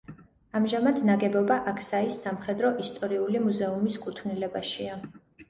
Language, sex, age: Georgian, female, 19-29